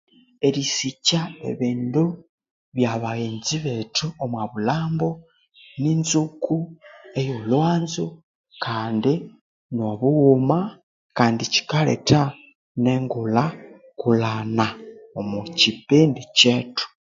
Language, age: Konzo, 19-29